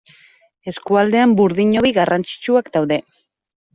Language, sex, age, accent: Basque, female, 30-39, Mendebalekoa (Araba, Bizkaia, Gipuzkoako mendebaleko herri batzuk)